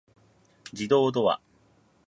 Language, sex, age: Japanese, male, 40-49